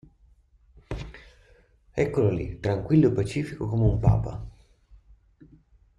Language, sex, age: Italian, male, 30-39